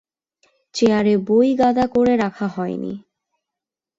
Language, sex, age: Bengali, female, 19-29